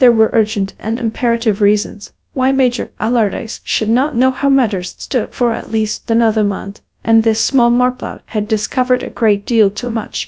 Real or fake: fake